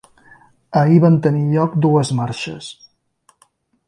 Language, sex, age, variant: Catalan, male, 50-59, Central